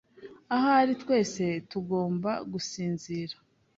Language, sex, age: Kinyarwanda, female, 19-29